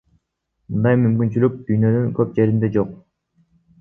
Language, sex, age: Kyrgyz, male, 19-29